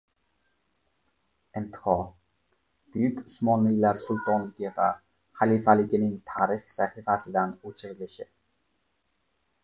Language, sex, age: Uzbek, male, 19-29